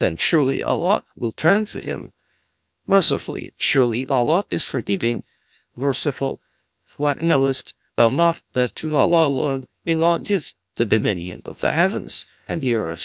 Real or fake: fake